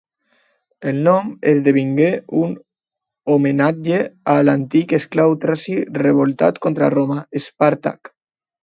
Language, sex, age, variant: Catalan, male, under 19, Alacantí